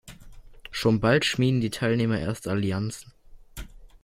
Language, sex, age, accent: German, male, under 19, Deutschland Deutsch